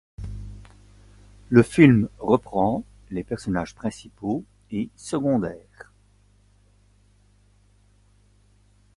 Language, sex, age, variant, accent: French, male, 60-69, Français d'Europe, Français de Belgique